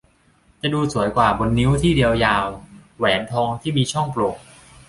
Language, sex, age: Thai, male, 19-29